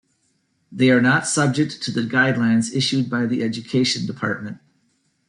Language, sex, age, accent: English, male, 50-59, United States English